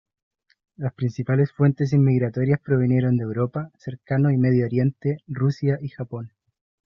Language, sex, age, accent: Spanish, male, 19-29, Chileno: Chile, Cuyo